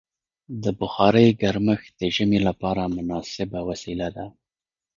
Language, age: Pashto, 30-39